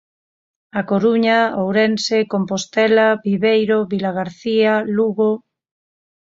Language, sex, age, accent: Galician, female, 30-39, Normativo (estándar)